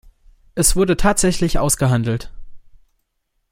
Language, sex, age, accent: German, male, 19-29, Deutschland Deutsch